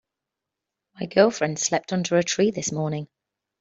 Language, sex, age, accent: English, female, 30-39, England English